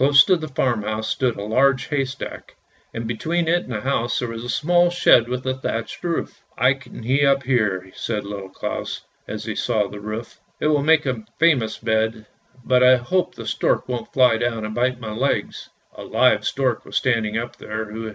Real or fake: real